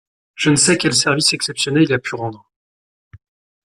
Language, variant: French, Français de métropole